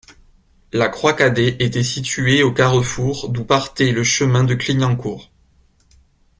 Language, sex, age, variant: French, male, 19-29, Français de métropole